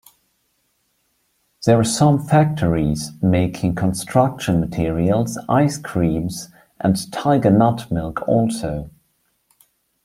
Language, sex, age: English, male, 30-39